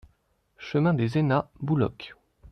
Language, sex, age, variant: French, male, 19-29, Français de métropole